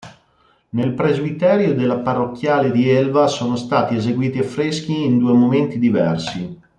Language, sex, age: Italian, male, 40-49